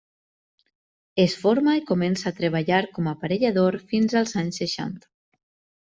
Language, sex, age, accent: Catalan, female, 19-29, valencià